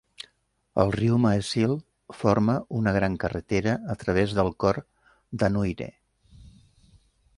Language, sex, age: Catalan, male, 70-79